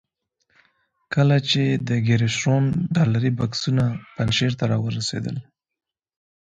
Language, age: Pashto, 19-29